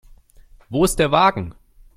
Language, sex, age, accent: German, male, 19-29, Deutschland Deutsch